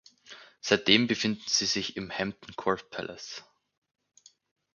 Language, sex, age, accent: German, male, 19-29, Österreichisches Deutsch